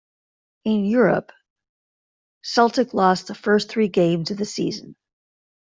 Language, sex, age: English, female, 50-59